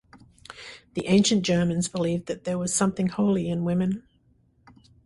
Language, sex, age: English, female, 60-69